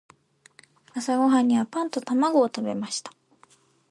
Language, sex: Japanese, female